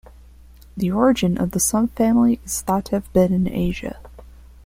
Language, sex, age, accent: English, female, 19-29, United States English